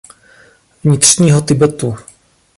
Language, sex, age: Czech, male, 40-49